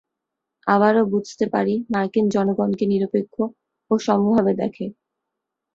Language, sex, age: Bengali, female, 19-29